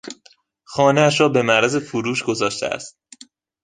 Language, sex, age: Persian, male, under 19